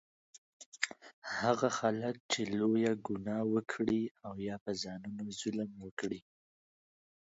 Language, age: Pashto, 19-29